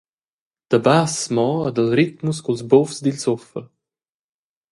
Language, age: Romansh, 19-29